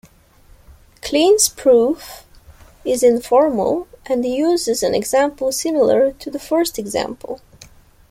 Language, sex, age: English, female, 19-29